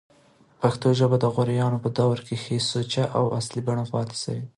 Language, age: Pashto, 19-29